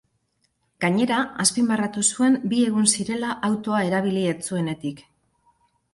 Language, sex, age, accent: Basque, female, 50-59, Mendebalekoa (Araba, Bizkaia, Gipuzkoako mendebaleko herri batzuk)